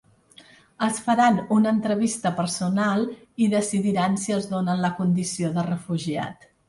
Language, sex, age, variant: Catalan, female, 60-69, Central